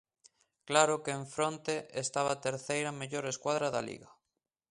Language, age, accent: Galician, 30-39, Atlántico (seseo e gheada)